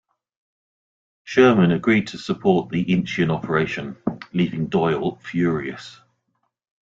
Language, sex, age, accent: English, male, 50-59, England English